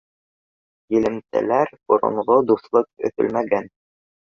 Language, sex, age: Bashkir, male, under 19